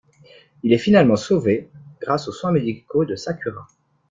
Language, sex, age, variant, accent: French, male, 19-29, Français d'Europe, Français de Suisse